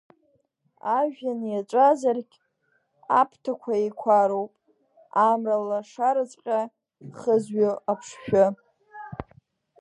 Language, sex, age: Abkhazian, female, under 19